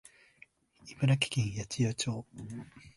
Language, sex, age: Japanese, male, 19-29